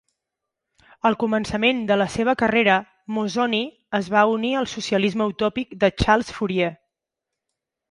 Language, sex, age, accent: Catalan, female, 40-49, nord-oriental